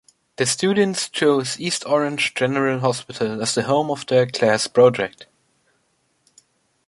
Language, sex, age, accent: English, male, under 19, England English